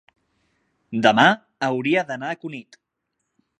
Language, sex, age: Catalan, male, 30-39